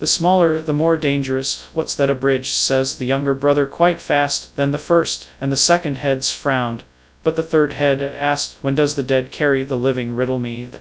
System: TTS, FastPitch